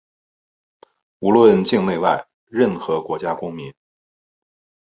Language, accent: Chinese, 出生地：北京市